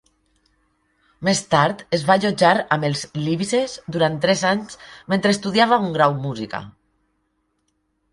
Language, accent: Catalan, valencià